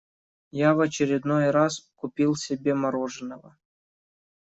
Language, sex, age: Russian, male, 19-29